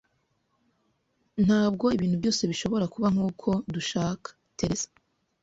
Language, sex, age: Kinyarwanda, female, 19-29